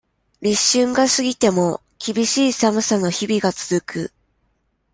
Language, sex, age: Japanese, female, 19-29